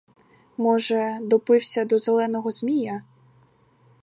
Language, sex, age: Ukrainian, female, 19-29